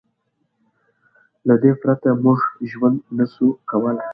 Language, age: Pashto, 19-29